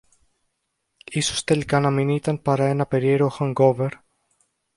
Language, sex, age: Greek, male, under 19